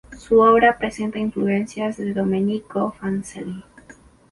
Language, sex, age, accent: Spanish, female, under 19, Andino-Pacífico: Colombia, Perú, Ecuador, oeste de Bolivia y Venezuela andina